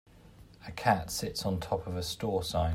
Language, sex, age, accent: English, male, 30-39, England English